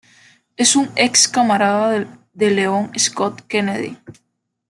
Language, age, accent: Spanish, 19-29, Caribe: Cuba, Venezuela, Puerto Rico, República Dominicana, Panamá, Colombia caribeña, México caribeño, Costa del golfo de México